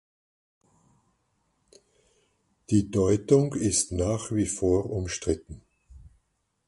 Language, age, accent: German, 70-79, Österreichisches Deutsch